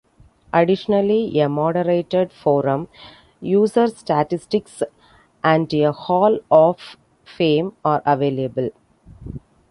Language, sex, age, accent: English, female, 40-49, India and South Asia (India, Pakistan, Sri Lanka)